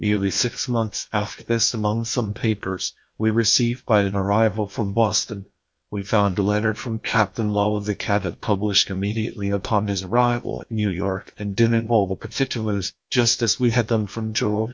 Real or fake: fake